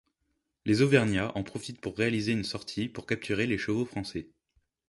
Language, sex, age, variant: French, male, 19-29, Français de métropole